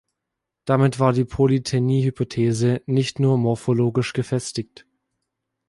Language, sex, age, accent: German, male, 19-29, Deutschland Deutsch